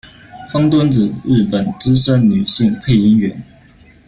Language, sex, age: Chinese, male, 19-29